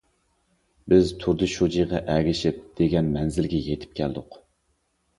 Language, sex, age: Uyghur, male, 30-39